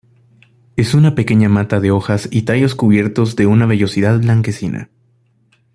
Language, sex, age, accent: Spanish, male, 19-29, América central